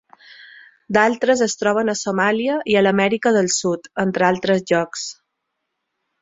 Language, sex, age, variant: Catalan, female, 30-39, Balear